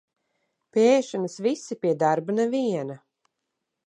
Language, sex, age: Latvian, female, 40-49